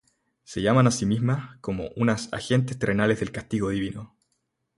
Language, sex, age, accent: Spanish, male, 19-29, Chileno: Chile, Cuyo